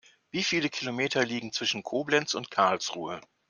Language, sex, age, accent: German, male, 60-69, Deutschland Deutsch